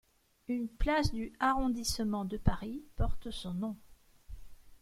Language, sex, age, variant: French, female, 40-49, Français de métropole